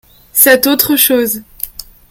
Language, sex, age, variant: French, male, under 19, Français de métropole